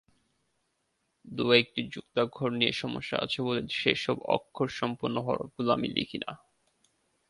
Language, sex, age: Bengali, male, 19-29